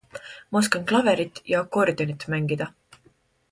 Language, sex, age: Estonian, female, 19-29